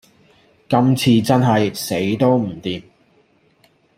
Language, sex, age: Cantonese, male, 30-39